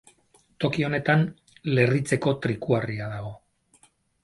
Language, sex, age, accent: Basque, male, 60-69, Mendebalekoa (Araba, Bizkaia, Gipuzkoako mendebaleko herri batzuk)